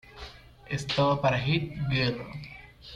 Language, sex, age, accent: Spanish, male, under 19, Caribe: Cuba, Venezuela, Puerto Rico, República Dominicana, Panamá, Colombia caribeña, México caribeño, Costa del golfo de México